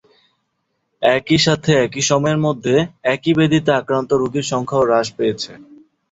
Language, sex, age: Bengali, male, 19-29